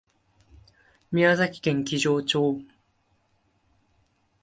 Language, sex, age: Japanese, male, 19-29